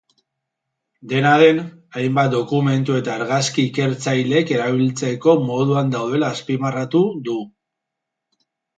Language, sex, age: Basque, male, 40-49